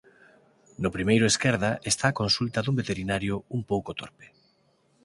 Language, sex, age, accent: Galician, male, 19-29, Normativo (estándar)